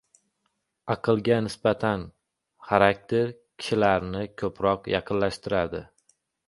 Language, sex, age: Uzbek, male, 19-29